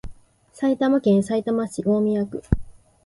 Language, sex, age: Japanese, female, 19-29